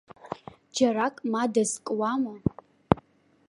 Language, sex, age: Abkhazian, female, under 19